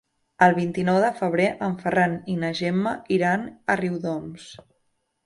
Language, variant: Catalan, Central